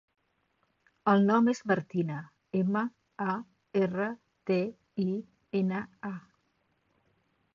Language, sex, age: Catalan, female, 50-59